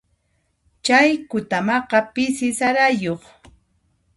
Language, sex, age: Puno Quechua, female, 30-39